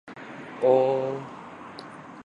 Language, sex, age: Japanese, male, 19-29